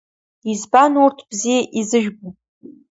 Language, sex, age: Abkhazian, female, under 19